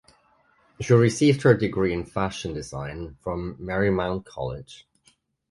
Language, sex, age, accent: English, male, 30-39, United States English